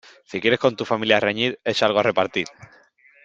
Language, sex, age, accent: Spanish, male, 19-29, España: Sur peninsular (Andalucia, Extremadura, Murcia)